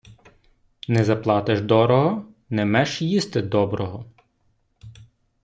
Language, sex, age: Ukrainian, male, 19-29